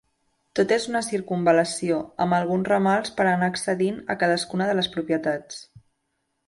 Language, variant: Catalan, Central